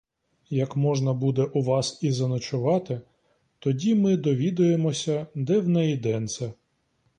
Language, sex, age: Ukrainian, male, 30-39